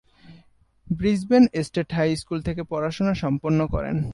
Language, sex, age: Bengali, male, 19-29